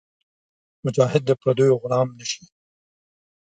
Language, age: Pashto, 60-69